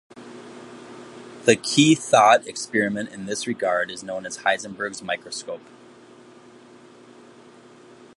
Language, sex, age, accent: English, male, 30-39, United States English